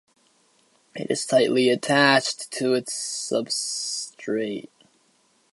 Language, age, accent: English, under 19, United States English